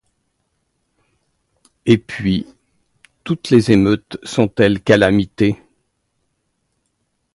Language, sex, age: French, male, 60-69